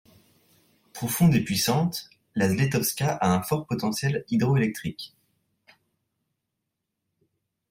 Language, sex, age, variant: French, male, 19-29, Français de métropole